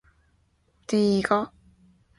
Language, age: Chinese, 19-29